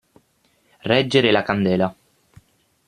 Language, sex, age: Italian, male, 19-29